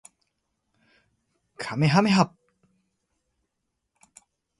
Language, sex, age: Japanese, male, 19-29